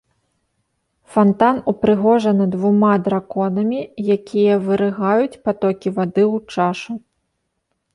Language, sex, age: Belarusian, female, 30-39